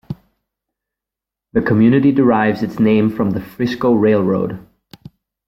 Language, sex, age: English, male, 19-29